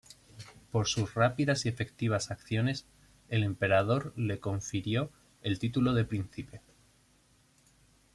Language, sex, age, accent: Spanish, male, 30-39, España: Norte peninsular (Asturias, Castilla y León, Cantabria, País Vasco, Navarra, Aragón, La Rioja, Guadalajara, Cuenca)